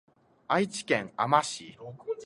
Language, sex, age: Japanese, male, 19-29